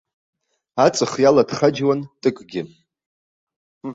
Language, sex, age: Abkhazian, male, 40-49